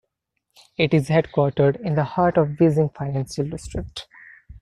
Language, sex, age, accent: English, male, 19-29, India and South Asia (India, Pakistan, Sri Lanka)